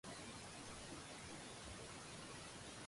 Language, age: Cantonese, 19-29